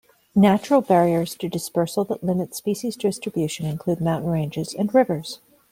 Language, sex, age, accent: English, female, 40-49, Canadian English